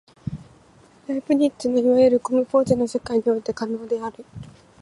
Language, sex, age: Japanese, female, under 19